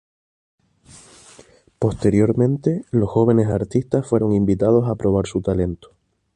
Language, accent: Spanish, España: Islas Canarias